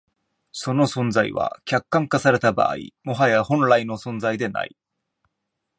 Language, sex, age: Japanese, male, 19-29